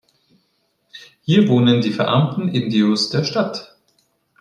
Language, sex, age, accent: German, male, 40-49, Deutschland Deutsch